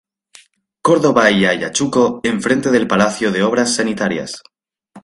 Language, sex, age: Spanish, male, 19-29